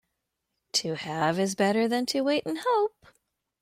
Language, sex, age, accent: English, female, 50-59, United States English